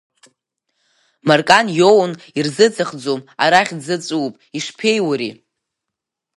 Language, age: Abkhazian, under 19